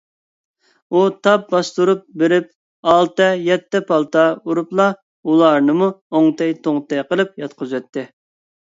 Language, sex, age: Uyghur, male, 30-39